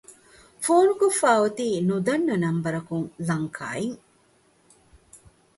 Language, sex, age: Divehi, female, 40-49